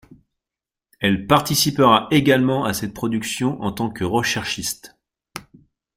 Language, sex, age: French, male, 40-49